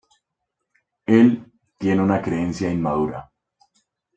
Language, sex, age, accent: Spanish, male, 19-29, Andino-Pacífico: Colombia, Perú, Ecuador, oeste de Bolivia y Venezuela andina